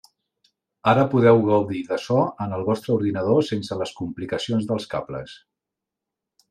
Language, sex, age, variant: Catalan, male, 40-49, Central